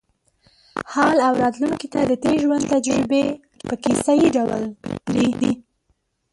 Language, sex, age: Pashto, female, 19-29